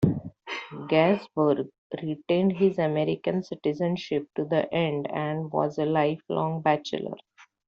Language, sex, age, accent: English, female, 30-39, India and South Asia (India, Pakistan, Sri Lanka)